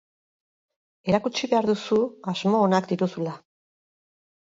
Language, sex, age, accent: Basque, female, 50-59, Mendebalekoa (Araba, Bizkaia, Gipuzkoako mendebaleko herri batzuk)